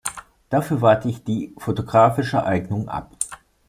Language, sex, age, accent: German, male, 19-29, Deutschland Deutsch